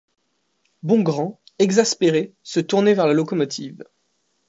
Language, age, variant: French, 19-29, Français de métropole